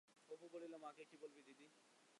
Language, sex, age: Bengali, male, 19-29